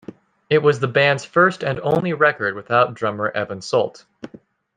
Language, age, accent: English, 19-29, United States English